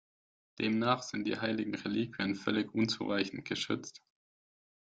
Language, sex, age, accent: German, male, 19-29, Deutschland Deutsch